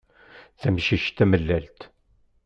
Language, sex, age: Kabyle, male, 40-49